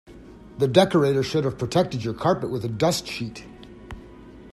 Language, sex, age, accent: English, male, 40-49, Canadian English